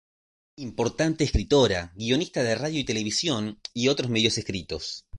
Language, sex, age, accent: Spanish, male, 40-49, Rioplatense: Argentina, Uruguay, este de Bolivia, Paraguay